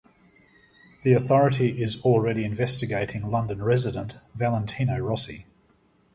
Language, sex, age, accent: English, male, 50-59, Australian English